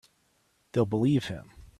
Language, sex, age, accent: English, male, 40-49, United States English